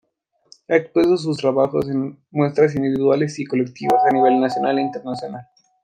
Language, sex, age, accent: Spanish, male, 19-29, Andino-Pacífico: Colombia, Perú, Ecuador, oeste de Bolivia y Venezuela andina